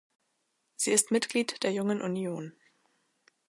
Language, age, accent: German, under 19, Deutschland Deutsch